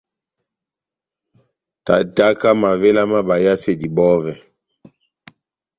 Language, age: Batanga, 60-69